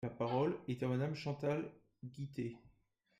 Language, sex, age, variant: French, male, 40-49, Français de métropole